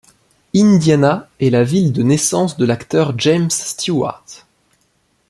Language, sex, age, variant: French, male, 19-29, Français de métropole